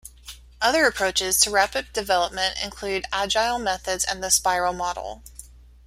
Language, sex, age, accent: English, female, 30-39, United States English